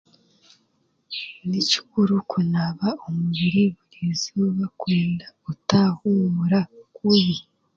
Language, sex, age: Chiga, female, 30-39